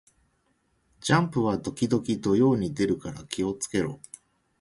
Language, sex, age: Japanese, male, 40-49